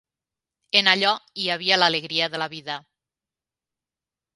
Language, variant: Catalan, Nord-Occidental